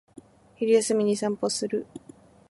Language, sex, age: Japanese, female, 19-29